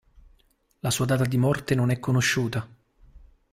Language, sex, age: Italian, male, 30-39